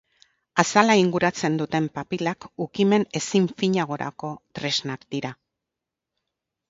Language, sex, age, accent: Basque, female, 60-69, Mendebalekoa (Araba, Bizkaia, Gipuzkoako mendebaleko herri batzuk)